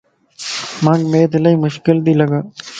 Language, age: Lasi, 19-29